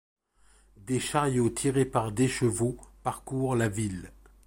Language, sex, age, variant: French, male, 50-59, Français de métropole